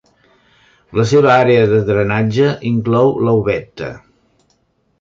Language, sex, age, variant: Catalan, male, 60-69, Central